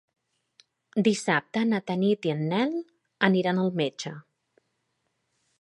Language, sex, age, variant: Catalan, female, 40-49, Central